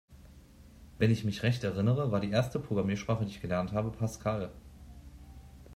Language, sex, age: German, male, 30-39